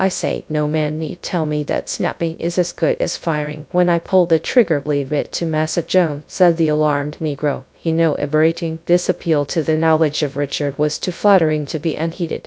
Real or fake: fake